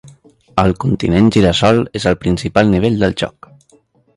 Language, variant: Catalan, Central